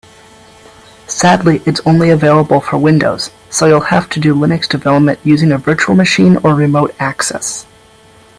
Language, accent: English, United States English